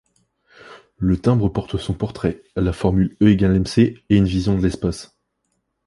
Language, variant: French, Français de métropole